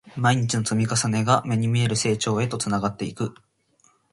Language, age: Japanese, 19-29